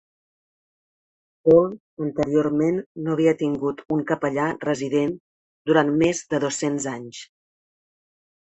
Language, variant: Catalan, Central